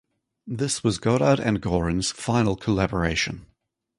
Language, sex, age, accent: English, male, 30-39, New Zealand English